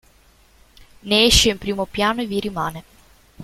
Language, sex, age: Italian, female, 19-29